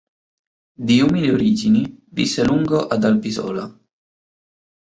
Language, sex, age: Italian, male, 19-29